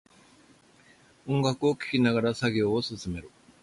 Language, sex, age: Japanese, male, 70-79